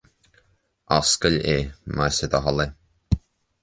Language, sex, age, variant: Irish, male, 30-39, Gaeilge Uladh